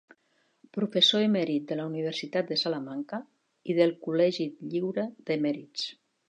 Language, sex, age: Catalan, female, 60-69